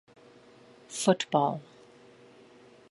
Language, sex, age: English, female, 40-49